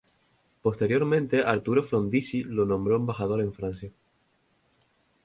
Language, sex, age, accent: Spanish, male, 19-29, España: Islas Canarias